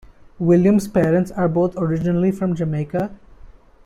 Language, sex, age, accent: English, male, 19-29, India and South Asia (India, Pakistan, Sri Lanka)